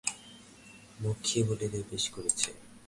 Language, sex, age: Bengali, male, under 19